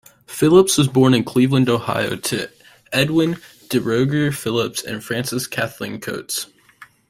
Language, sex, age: English, male, under 19